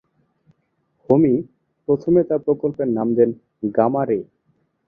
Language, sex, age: Bengali, male, 19-29